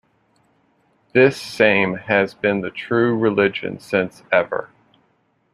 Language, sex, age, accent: English, male, 30-39, United States English